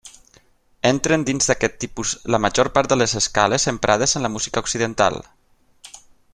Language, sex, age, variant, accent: Catalan, male, 30-39, Valencià meridional, central; valencià